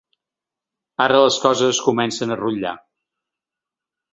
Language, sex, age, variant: Catalan, male, 60-69, Central